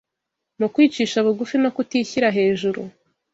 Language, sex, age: Kinyarwanda, female, 19-29